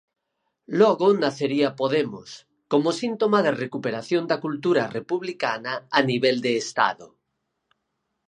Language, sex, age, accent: Galician, male, 50-59, Oriental (común en zona oriental)